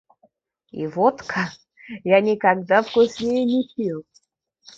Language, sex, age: Russian, female, 19-29